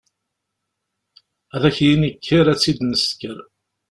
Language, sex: Kabyle, male